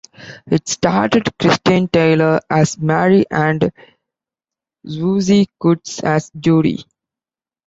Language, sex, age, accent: English, male, 19-29, India and South Asia (India, Pakistan, Sri Lanka)